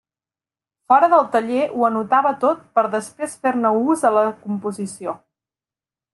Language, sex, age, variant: Catalan, female, 30-39, Central